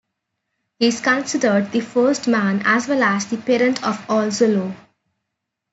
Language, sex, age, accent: English, female, 19-29, India and South Asia (India, Pakistan, Sri Lanka)